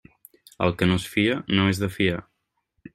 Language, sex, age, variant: Catalan, male, 19-29, Central